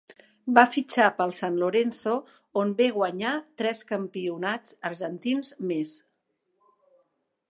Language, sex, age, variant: Catalan, female, 50-59, Central